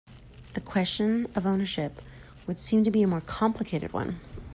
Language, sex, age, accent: English, female, 30-39, United States English